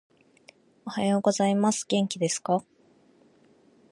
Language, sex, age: Japanese, female, 19-29